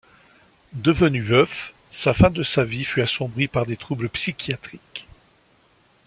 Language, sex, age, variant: French, male, 40-49, Français de métropole